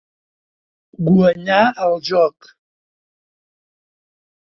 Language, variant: Catalan, Septentrional